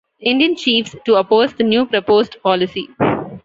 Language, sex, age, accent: English, female, 19-29, India and South Asia (India, Pakistan, Sri Lanka)